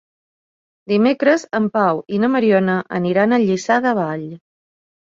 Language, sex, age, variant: Catalan, female, 50-59, Balear